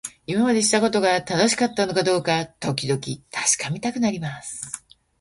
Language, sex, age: Japanese, female, 50-59